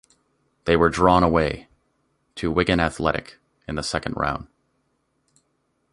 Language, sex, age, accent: English, male, 19-29, United States English